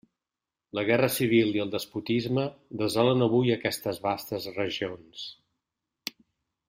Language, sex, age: Catalan, male, 60-69